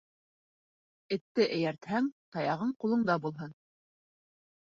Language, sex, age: Bashkir, female, 30-39